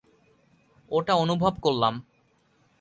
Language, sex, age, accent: Bengali, male, under 19, প্রমিত